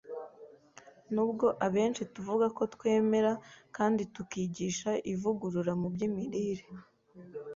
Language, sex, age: Kinyarwanda, female, 19-29